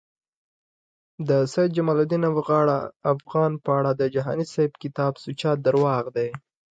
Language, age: Pashto, 19-29